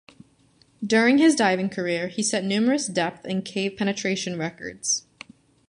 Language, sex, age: English, female, 19-29